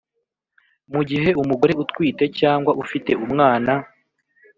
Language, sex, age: Kinyarwanda, male, 19-29